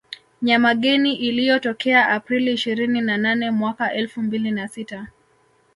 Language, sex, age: Swahili, male, 30-39